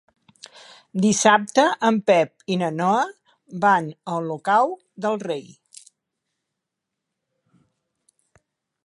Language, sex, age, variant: Catalan, female, 70-79, Central